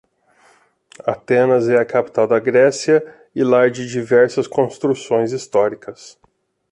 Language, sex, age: Portuguese, male, 40-49